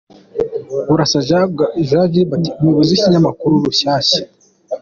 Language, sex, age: Kinyarwanda, male, 19-29